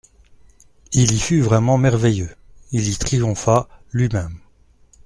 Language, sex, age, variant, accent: French, male, 40-49, Français d'Europe, Français de Belgique